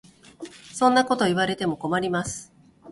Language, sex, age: Japanese, female, 30-39